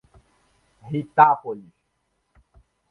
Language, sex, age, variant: Portuguese, male, 30-39, Portuguese (Brasil)